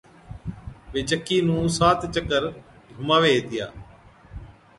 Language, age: Od, 50-59